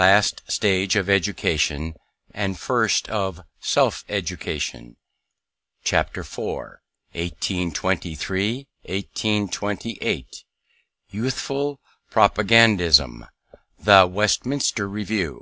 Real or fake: real